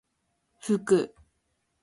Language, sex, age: Japanese, female, under 19